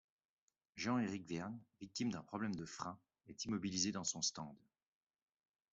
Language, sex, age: French, male, 40-49